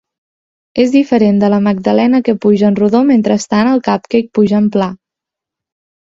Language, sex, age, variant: Catalan, female, 19-29, Central